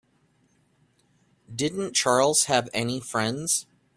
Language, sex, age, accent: English, male, 30-39, United States English